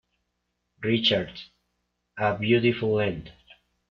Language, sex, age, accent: Spanish, male, under 19, Andino-Pacífico: Colombia, Perú, Ecuador, oeste de Bolivia y Venezuela andina